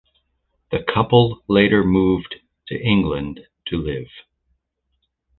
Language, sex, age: English, male, 50-59